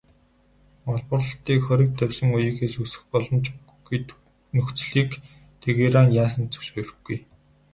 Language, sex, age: Mongolian, male, 19-29